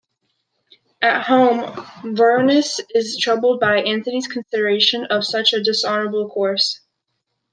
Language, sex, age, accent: English, male, 19-29, United States English